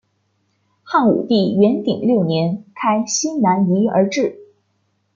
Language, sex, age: Chinese, female, 19-29